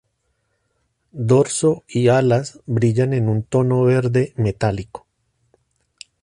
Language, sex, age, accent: Spanish, male, 30-39, Andino-Pacífico: Colombia, Perú, Ecuador, oeste de Bolivia y Venezuela andina